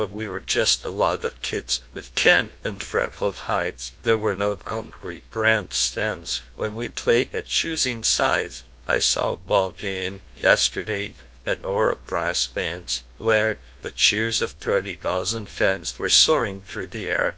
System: TTS, GlowTTS